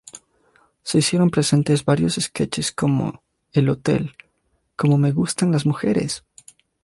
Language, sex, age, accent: Spanish, male, 19-29, Andino-Pacífico: Colombia, Perú, Ecuador, oeste de Bolivia y Venezuela andina